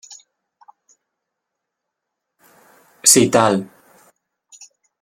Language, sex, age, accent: Spanish, male, under 19, España: Centro-Sur peninsular (Madrid, Toledo, Castilla-La Mancha)